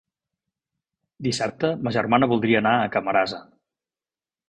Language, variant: Catalan, Central